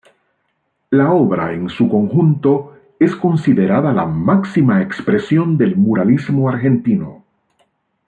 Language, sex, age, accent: Spanish, male, 50-59, América central